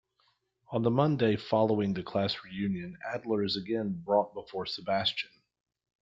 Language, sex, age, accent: English, male, 40-49, United States English